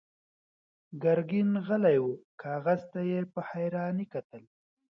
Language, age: Pashto, 19-29